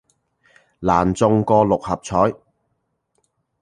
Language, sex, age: Cantonese, male, 40-49